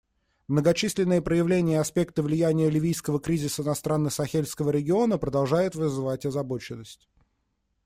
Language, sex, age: Russian, male, 19-29